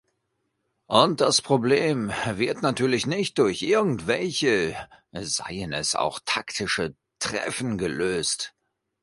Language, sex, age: German, male, 40-49